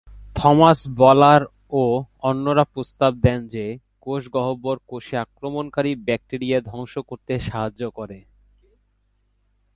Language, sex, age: Bengali, male, 19-29